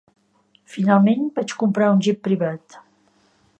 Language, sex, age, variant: Catalan, female, 60-69, Central